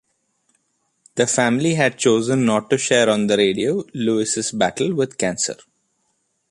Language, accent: English, India and South Asia (India, Pakistan, Sri Lanka)